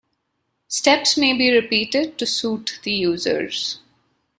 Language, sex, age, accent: English, female, 30-39, India and South Asia (India, Pakistan, Sri Lanka)